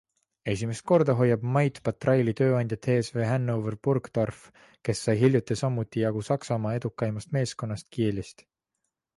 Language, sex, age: Estonian, male, 19-29